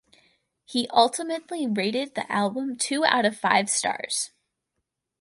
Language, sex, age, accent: English, female, under 19, United States English